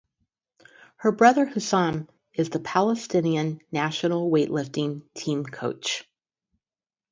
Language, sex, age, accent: English, female, 50-59, United States English; Midwestern